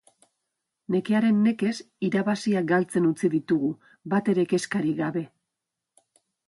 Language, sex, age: Basque, female, 40-49